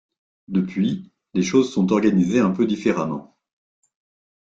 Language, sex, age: French, male, 60-69